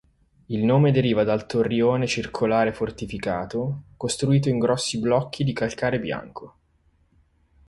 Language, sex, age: Italian, male, 30-39